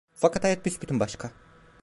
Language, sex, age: Turkish, male, 19-29